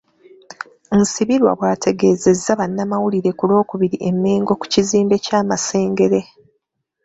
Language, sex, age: Ganda, female, 30-39